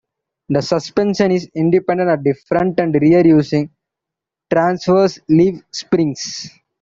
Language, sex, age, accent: English, male, 19-29, India and South Asia (India, Pakistan, Sri Lanka)